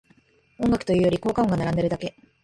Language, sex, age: Japanese, female, 19-29